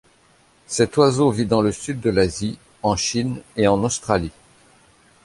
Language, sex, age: French, male, 50-59